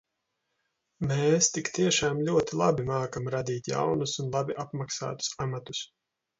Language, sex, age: Latvian, male, 30-39